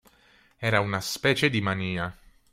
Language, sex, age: Italian, male, 19-29